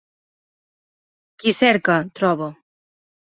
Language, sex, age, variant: Catalan, female, 19-29, Central